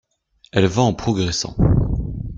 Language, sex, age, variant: French, male, 19-29, Français de métropole